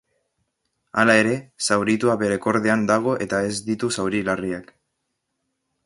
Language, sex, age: Basque, male, under 19